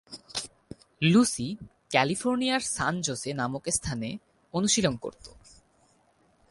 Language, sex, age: Bengali, male, 19-29